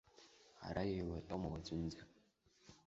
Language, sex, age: Abkhazian, male, under 19